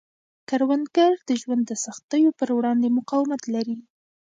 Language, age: Pashto, 19-29